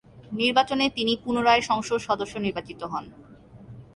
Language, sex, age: Bengali, female, 30-39